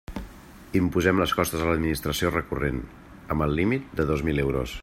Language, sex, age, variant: Catalan, male, 40-49, Central